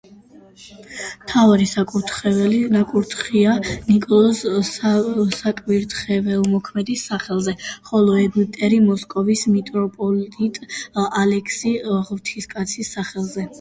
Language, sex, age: Georgian, female, 19-29